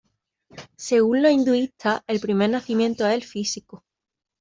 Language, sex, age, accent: Spanish, female, 19-29, España: Sur peninsular (Andalucia, Extremadura, Murcia)